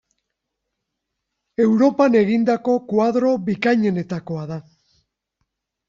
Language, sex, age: Basque, male, 50-59